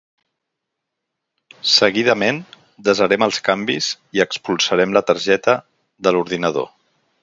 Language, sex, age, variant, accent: Catalan, male, 50-59, Central, Barceloní